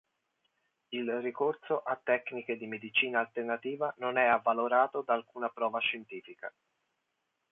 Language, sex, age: Italian, male, 40-49